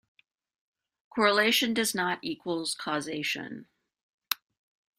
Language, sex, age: English, female, 50-59